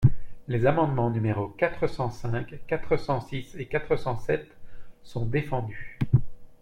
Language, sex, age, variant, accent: French, male, 30-39, Français d'Europe, Français de Belgique